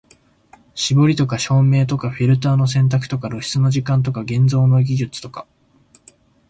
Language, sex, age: Japanese, male, 19-29